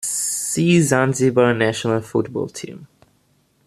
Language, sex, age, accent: English, male, 19-29, United States English